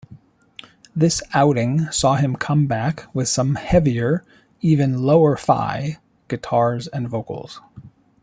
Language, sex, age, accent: English, male, 50-59, United States English